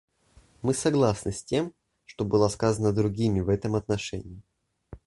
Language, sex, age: Russian, male, under 19